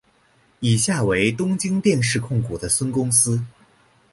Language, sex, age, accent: Chinese, male, 19-29, 出生地：黑龙江省